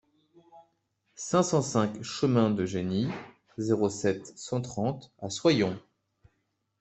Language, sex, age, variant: French, male, 30-39, Français de métropole